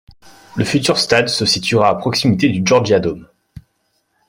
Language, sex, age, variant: French, male, 19-29, Français de métropole